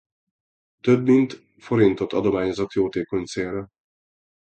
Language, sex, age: Hungarian, male, 40-49